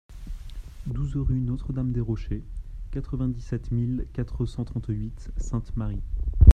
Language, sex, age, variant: French, male, 19-29, Français de métropole